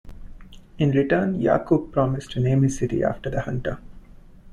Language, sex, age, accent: English, male, 19-29, India and South Asia (India, Pakistan, Sri Lanka)